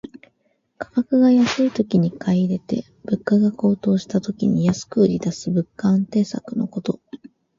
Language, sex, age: Japanese, female, 19-29